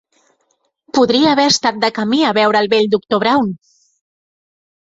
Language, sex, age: Catalan, female, 30-39